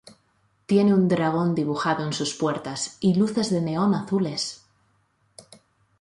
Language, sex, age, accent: Spanish, female, 40-49, España: Norte peninsular (Asturias, Castilla y León, Cantabria, País Vasco, Navarra, Aragón, La Rioja, Guadalajara, Cuenca)